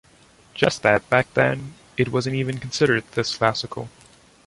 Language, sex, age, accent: English, male, 19-29, Canadian English